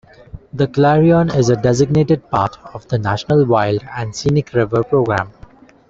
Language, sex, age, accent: English, male, 19-29, India and South Asia (India, Pakistan, Sri Lanka)